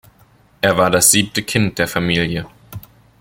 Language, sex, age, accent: German, male, 19-29, Deutschland Deutsch